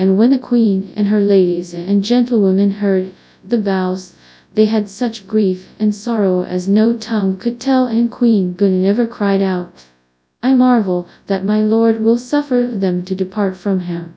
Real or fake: fake